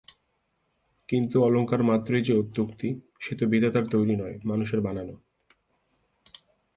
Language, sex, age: Bengali, male, 19-29